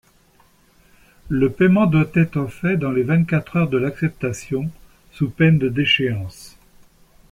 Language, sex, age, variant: French, male, 60-69, Français de métropole